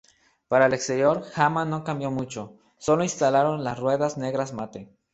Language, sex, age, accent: Spanish, male, 19-29, México